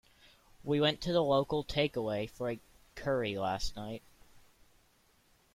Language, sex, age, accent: English, male, under 19, United States English